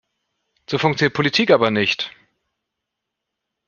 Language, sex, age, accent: German, male, 40-49, Deutschland Deutsch